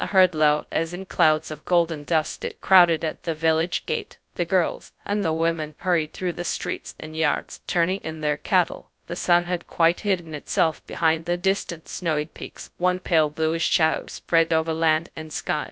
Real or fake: fake